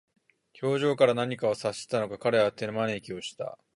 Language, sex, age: Japanese, male, 19-29